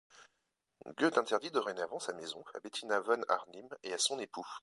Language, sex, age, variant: French, male, 30-39, Français de métropole